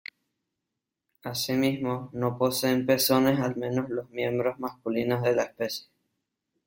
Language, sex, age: Spanish, male, under 19